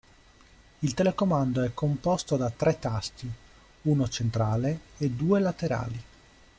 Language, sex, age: Italian, male, 30-39